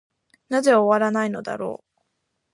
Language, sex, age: Japanese, female, 19-29